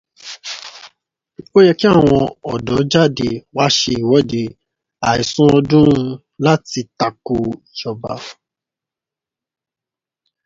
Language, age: Yoruba, 19-29